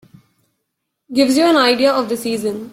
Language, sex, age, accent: English, female, 19-29, India and South Asia (India, Pakistan, Sri Lanka)